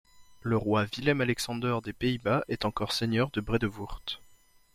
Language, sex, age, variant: French, male, 19-29, Français de métropole